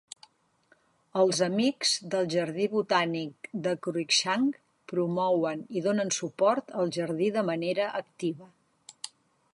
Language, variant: Catalan, Central